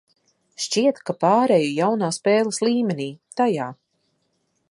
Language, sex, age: Latvian, female, 30-39